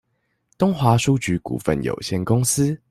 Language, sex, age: Chinese, male, 19-29